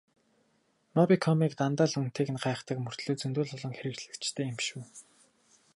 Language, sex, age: Mongolian, male, 19-29